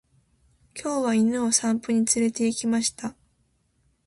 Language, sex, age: Japanese, female, 19-29